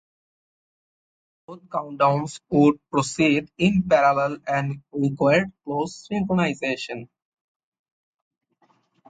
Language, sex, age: English, male, 19-29